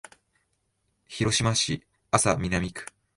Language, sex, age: Japanese, male, 19-29